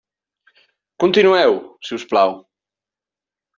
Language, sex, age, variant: Catalan, male, 40-49, Central